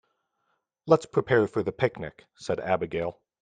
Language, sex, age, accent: English, male, 30-39, United States English